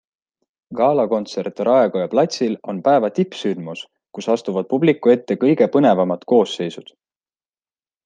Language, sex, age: Estonian, male, 19-29